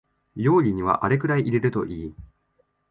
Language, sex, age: Japanese, male, 19-29